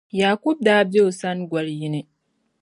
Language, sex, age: Dagbani, female, 19-29